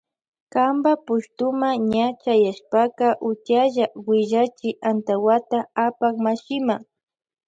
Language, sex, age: Loja Highland Quichua, female, 19-29